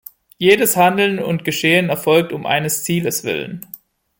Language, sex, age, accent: German, male, 19-29, Deutschland Deutsch